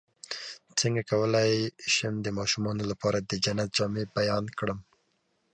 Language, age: Pashto, 19-29